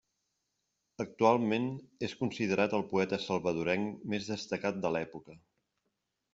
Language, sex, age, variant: Catalan, male, 50-59, Central